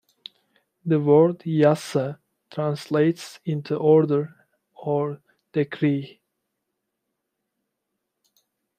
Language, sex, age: English, male, 19-29